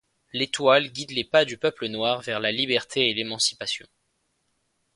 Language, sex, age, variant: French, male, 19-29, Français de métropole